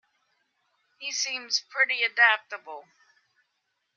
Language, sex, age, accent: English, female, 50-59, United States English